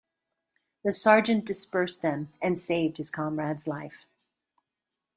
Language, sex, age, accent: English, female, 40-49, United States English